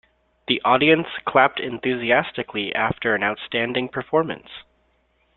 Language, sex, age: English, male, 30-39